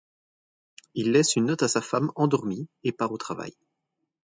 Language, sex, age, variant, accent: French, male, 30-39, Français d'Europe, Français de Belgique